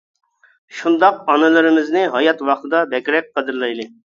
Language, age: Uyghur, 40-49